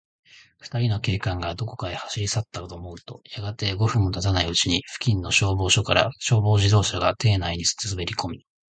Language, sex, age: Japanese, male, 19-29